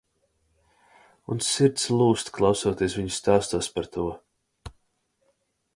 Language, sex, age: Latvian, male, 19-29